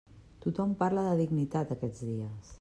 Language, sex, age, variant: Catalan, female, 50-59, Central